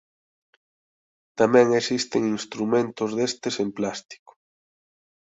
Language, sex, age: Galician, male, 30-39